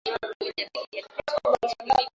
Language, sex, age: Swahili, female, 19-29